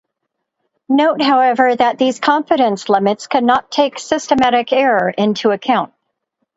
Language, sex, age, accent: English, female, 60-69, United States English